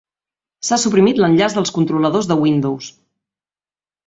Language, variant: Catalan, Central